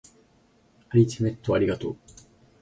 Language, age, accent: Japanese, 19-29, 標準語